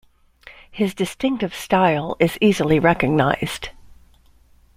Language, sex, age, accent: English, female, 50-59, United States English